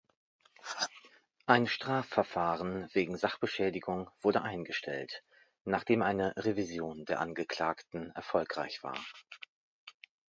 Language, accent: German, Deutschland Deutsch